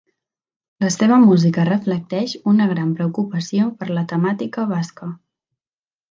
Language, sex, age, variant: Catalan, female, 19-29, Septentrional